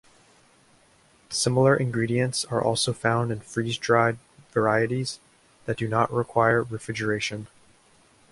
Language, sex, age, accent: English, male, 19-29, United States English